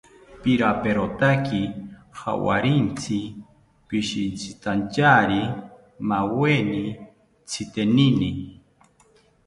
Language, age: South Ucayali Ashéninka, 40-49